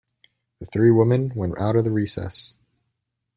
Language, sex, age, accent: English, male, 19-29, United States English